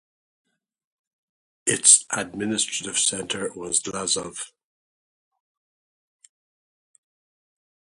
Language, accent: English, Irish English